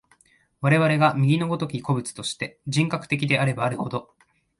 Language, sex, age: Japanese, male, 19-29